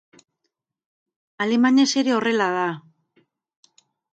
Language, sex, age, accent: Basque, female, 50-59, Mendebalekoa (Araba, Bizkaia, Gipuzkoako mendebaleko herri batzuk)